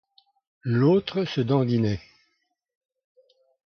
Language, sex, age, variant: French, male, 80-89, Français de métropole